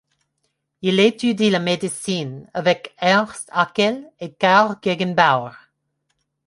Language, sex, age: French, female, 30-39